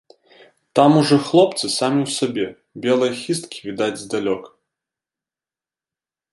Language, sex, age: Belarusian, male, 19-29